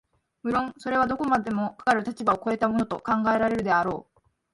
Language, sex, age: Japanese, female, under 19